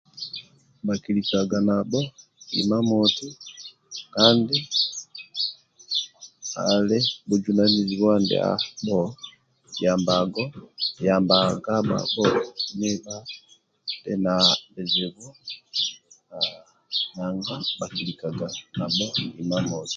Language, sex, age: Amba (Uganda), male, 50-59